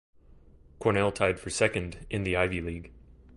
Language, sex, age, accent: English, male, 30-39, United States English